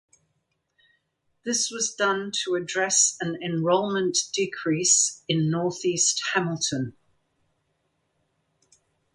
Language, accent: English, England English